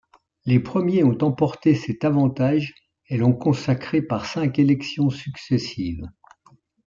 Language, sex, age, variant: French, male, 70-79, Français de métropole